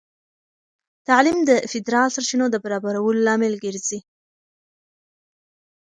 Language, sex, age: Pashto, female, 19-29